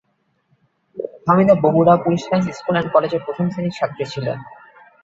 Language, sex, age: Bengali, male, 19-29